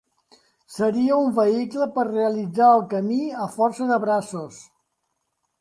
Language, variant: Catalan, Central